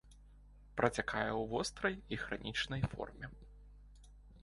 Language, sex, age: Belarusian, male, 19-29